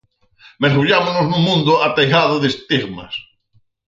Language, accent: Galician, Atlántico (seseo e gheada)